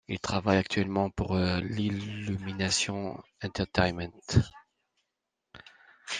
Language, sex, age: French, male, 30-39